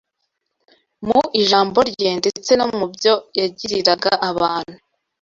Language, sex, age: Kinyarwanda, female, 19-29